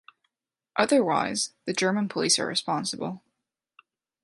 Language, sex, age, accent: English, female, under 19, United States English